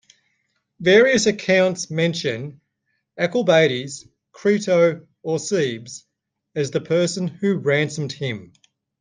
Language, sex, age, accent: English, male, 40-49, Australian English